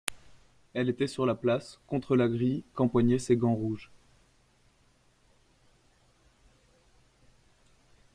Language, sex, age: French, male, 19-29